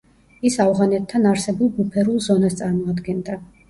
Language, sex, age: Georgian, female, 30-39